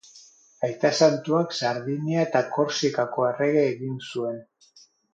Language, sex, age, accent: Basque, male, 40-49, Mendebalekoa (Araba, Bizkaia, Gipuzkoako mendebaleko herri batzuk)